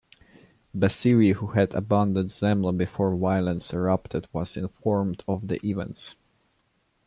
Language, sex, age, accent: English, male, 19-29, England English